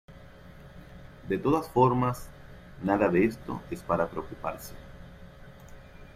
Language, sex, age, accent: Spanish, male, 30-39, Caribe: Cuba, Venezuela, Puerto Rico, República Dominicana, Panamá, Colombia caribeña, México caribeño, Costa del golfo de México